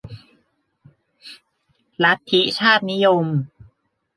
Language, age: Thai, 19-29